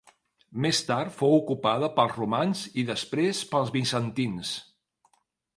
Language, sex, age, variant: Catalan, male, 40-49, Central